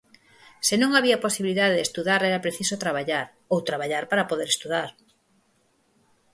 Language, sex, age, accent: Galician, female, 50-59, Normativo (estándar)